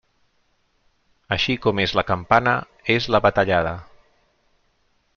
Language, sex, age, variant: Catalan, male, 40-49, Central